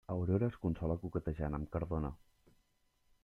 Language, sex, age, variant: Catalan, male, 19-29, Central